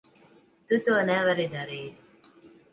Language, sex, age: Latvian, female, 30-39